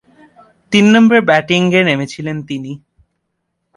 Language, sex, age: Bengali, male, 19-29